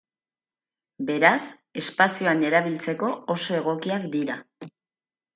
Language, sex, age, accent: Basque, female, 40-49, Mendebalekoa (Araba, Bizkaia, Gipuzkoako mendebaleko herri batzuk)